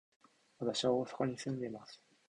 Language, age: Japanese, 19-29